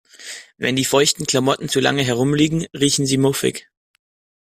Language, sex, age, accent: German, male, under 19, Deutschland Deutsch